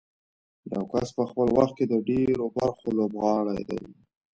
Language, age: Pashto, 19-29